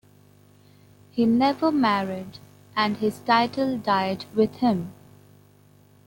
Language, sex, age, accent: English, female, under 19, India and South Asia (India, Pakistan, Sri Lanka)